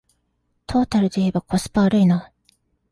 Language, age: Japanese, 19-29